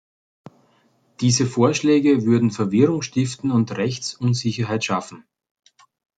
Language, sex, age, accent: German, male, 40-49, Österreichisches Deutsch